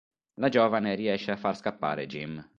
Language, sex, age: Italian, male, 40-49